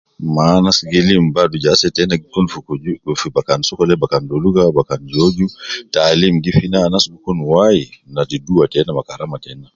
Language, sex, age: Nubi, male, 50-59